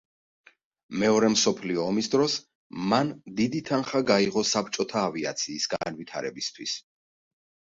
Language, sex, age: Georgian, male, 40-49